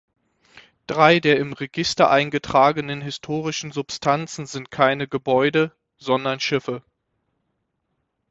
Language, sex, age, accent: German, male, 30-39, Deutschland Deutsch